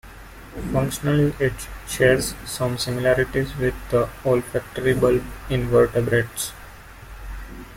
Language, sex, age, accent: English, male, 19-29, India and South Asia (India, Pakistan, Sri Lanka)